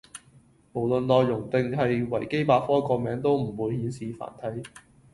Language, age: Cantonese, 19-29